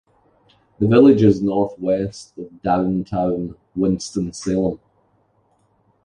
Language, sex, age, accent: English, male, 40-49, Scottish English